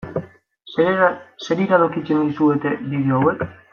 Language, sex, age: Basque, male, 19-29